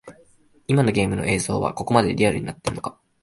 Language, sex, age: Japanese, male, 19-29